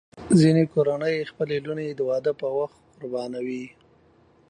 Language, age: Pashto, 30-39